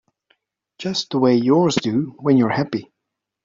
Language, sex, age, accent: English, male, 30-39, England English